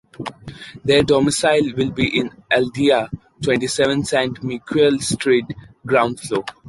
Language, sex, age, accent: English, male, 19-29, India and South Asia (India, Pakistan, Sri Lanka)